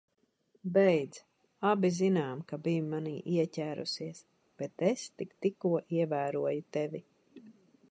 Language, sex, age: Latvian, female, 40-49